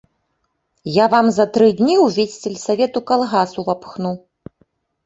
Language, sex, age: Belarusian, female, 30-39